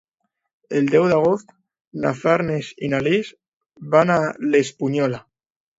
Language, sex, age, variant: Catalan, male, under 19, Alacantí